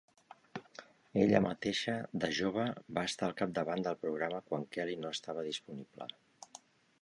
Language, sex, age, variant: Catalan, male, 50-59, Central